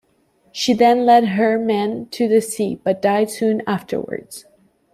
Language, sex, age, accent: English, female, 30-39, Canadian English